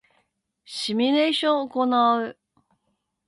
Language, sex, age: Japanese, female, 40-49